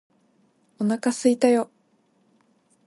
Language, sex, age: Japanese, female, 19-29